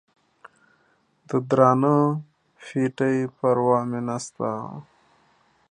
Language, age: Pashto, 30-39